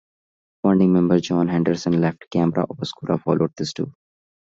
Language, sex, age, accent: English, male, 19-29, India and South Asia (India, Pakistan, Sri Lanka)